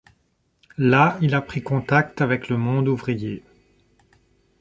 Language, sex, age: French, male, 30-39